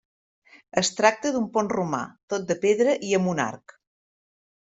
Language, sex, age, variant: Catalan, female, 40-49, Central